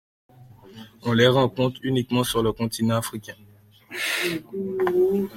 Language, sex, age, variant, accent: French, male, 19-29, Français des départements et régions d'outre-mer, Français de Guadeloupe